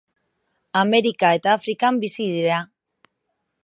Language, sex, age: Basque, female, 40-49